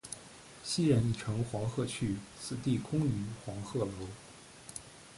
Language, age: Chinese, 30-39